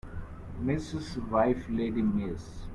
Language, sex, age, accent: English, male, 19-29, India and South Asia (India, Pakistan, Sri Lanka)